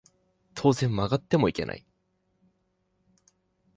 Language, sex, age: Japanese, male, 19-29